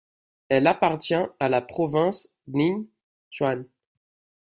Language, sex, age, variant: French, male, 19-29, Français de métropole